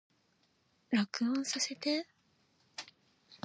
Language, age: Japanese, 19-29